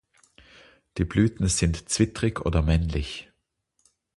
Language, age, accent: German, 40-49, Österreichisches Deutsch